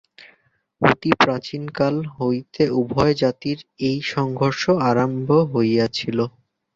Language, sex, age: Bengali, male, 19-29